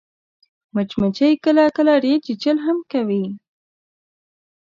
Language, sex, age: Pashto, female, under 19